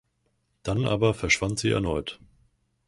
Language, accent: German, Deutschland Deutsch